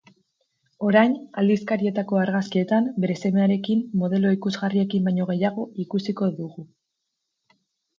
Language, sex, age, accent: Basque, female, 19-29, Mendebalekoa (Araba, Bizkaia, Gipuzkoako mendebaleko herri batzuk)